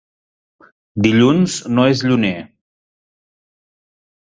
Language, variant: Catalan, Central